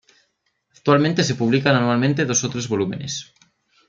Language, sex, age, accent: Spanish, male, 19-29, España: Norte peninsular (Asturias, Castilla y León, Cantabria, País Vasco, Navarra, Aragón, La Rioja, Guadalajara, Cuenca)